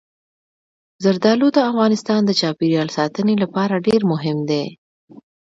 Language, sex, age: Pashto, female, 19-29